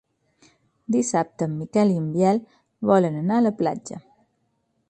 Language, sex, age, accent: Catalan, female, 40-49, mallorquí